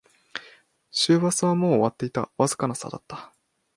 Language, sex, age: Japanese, male, 19-29